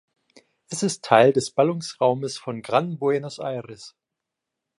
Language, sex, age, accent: German, male, 19-29, Deutschland Deutsch